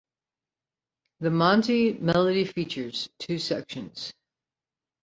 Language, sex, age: English, female, 50-59